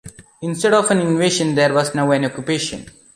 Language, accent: English, India and South Asia (India, Pakistan, Sri Lanka)